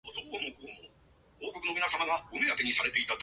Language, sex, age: English, male, 19-29